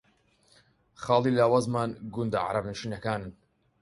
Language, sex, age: Central Kurdish, male, 19-29